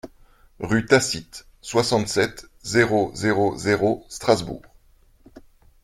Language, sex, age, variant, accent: French, male, 40-49, Français d'Europe, Français de Belgique